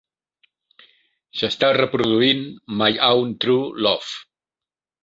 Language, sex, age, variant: Catalan, male, 60-69, Central